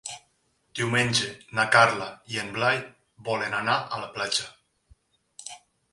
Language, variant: Catalan, Nord-Occidental